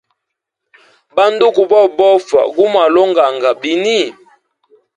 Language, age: Hemba, 19-29